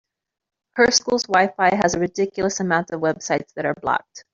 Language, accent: English, United States English